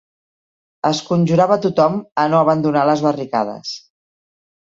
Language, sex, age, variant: Catalan, female, 40-49, Central